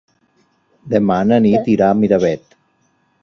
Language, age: Catalan, 40-49